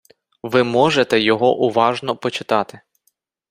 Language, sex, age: Ukrainian, male, 30-39